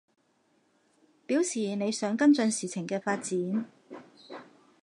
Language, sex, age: Cantonese, female, 40-49